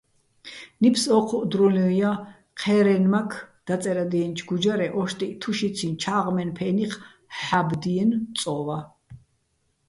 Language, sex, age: Bats, female, 60-69